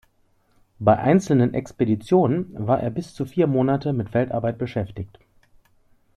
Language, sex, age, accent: German, male, 30-39, Deutschland Deutsch